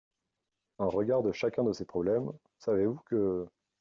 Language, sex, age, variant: French, male, 19-29, Français de métropole